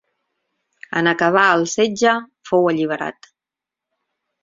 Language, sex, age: Catalan, female, 40-49